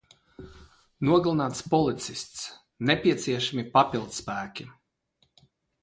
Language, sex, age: Latvian, male, 40-49